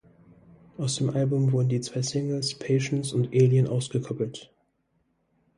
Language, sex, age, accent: German, male, 19-29, Deutschland Deutsch